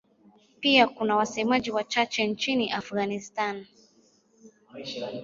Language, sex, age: Swahili, male, 30-39